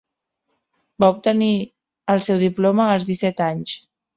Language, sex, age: Catalan, female, 40-49